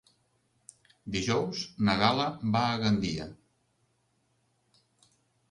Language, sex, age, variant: Catalan, male, 50-59, Central